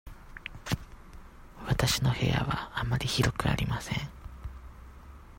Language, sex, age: Japanese, male, 19-29